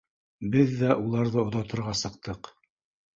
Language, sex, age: Bashkir, male, 60-69